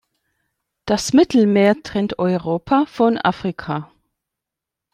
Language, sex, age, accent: German, male, 40-49, Deutschland Deutsch